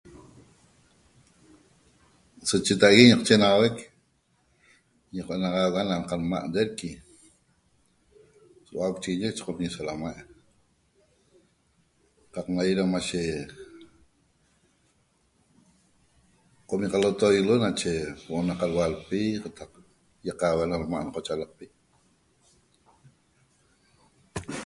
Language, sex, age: Toba, female, 50-59